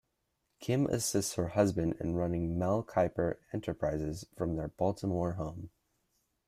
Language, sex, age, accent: English, male, under 19, United States English